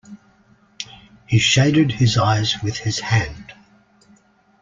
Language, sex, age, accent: English, male, 60-69, Australian English